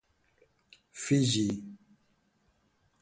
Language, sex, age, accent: Catalan, male, 50-59, valencià